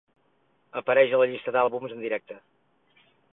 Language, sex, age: Catalan, male, 60-69